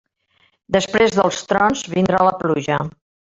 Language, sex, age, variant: Catalan, female, 60-69, Central